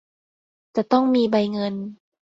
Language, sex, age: Thai, female, under 19